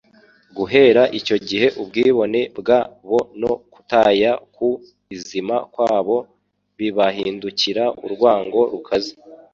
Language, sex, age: Kinyarwanda, male, 19-29